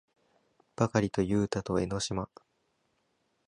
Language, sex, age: Japanese, male, 19-29